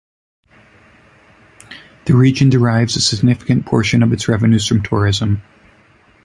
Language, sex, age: English, male, 30-39